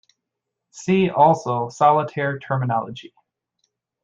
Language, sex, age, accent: English, male, 19-29, United States English